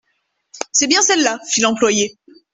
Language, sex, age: French, female, 19-29